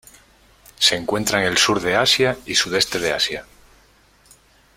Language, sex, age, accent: Spanish, male, 30-39, España: Norte peninsular (Asturias, Castilla y León, Cantabria, País Vasco, Navarra, Aragón, La Rioja, Guadalajara, Cuenca)